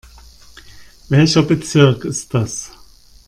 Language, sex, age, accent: German, male, 50-59, Deutschland Deutsch